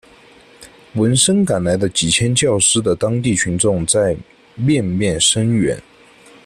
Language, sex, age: Chinese, male, 19-29